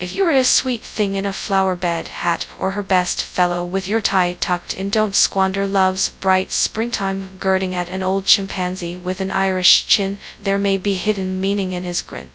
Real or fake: fake